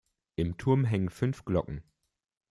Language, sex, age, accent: German, male, 19-29, Deutschland Deutsch